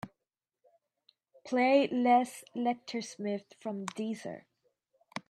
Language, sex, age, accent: English, female, 30-39, United States English